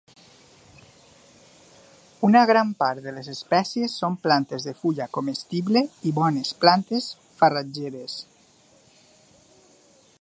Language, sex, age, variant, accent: Catalan, male, 30-39, Valencià meridional, valencià